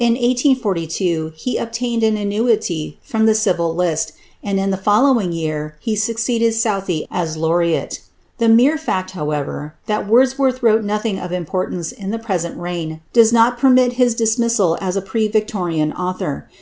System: none